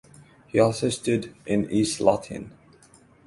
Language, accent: English, England English; India and South Asia (India, Pakistan, Sri Lanka)